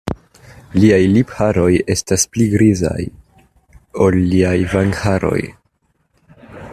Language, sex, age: Esperanto, male, 19-29